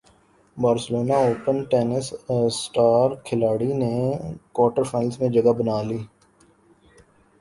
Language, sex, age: Urdu, male, 19-29